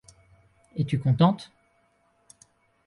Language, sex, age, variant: French, male, 30-39, Français de métropole